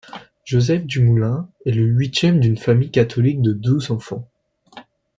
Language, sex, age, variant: French, male, 19-29, Français de métropole